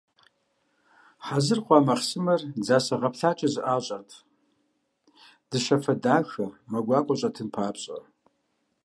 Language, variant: Kabardian, Адыгэбзэ (Къэбэрдей, Кирил, псоми зэдай)